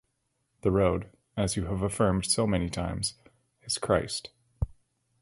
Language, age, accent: English, 30-39, Canadian English